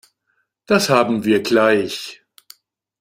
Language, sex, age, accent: German, male, 60-69, Deutschland Deutsch